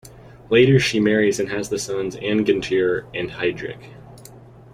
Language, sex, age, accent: English, male, under 19, United States English